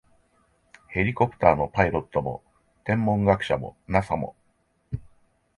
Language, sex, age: Japanese, male, 50-59